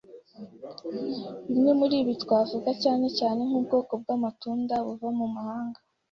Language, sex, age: Kinyarwanda, female, 19-29